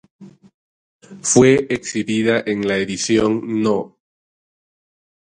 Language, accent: Spanish, Andino-Pacífico: Colombia, Perú, Ecuador, oeste de Bolivia y Venezuela andina